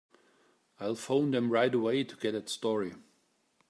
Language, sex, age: English, male, 50-59